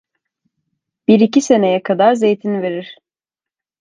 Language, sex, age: Turkish, female, 19-29